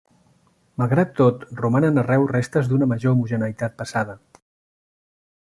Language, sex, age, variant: Catalan, male, 40-49, Central